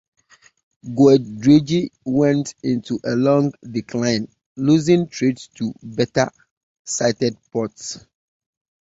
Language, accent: English, United States English